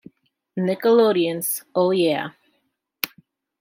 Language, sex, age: English, female, 19-29